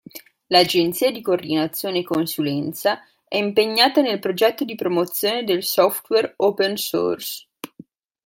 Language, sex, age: Italian, female, 19-29